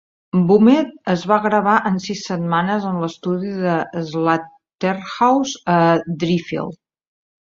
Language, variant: Catalan, Central